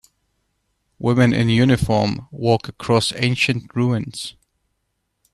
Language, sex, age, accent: English, male, 40-49, England English